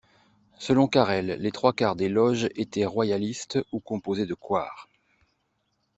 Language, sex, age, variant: French, male, 50-59, Français de métropole